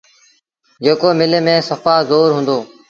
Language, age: Sindhi Bhil, under 19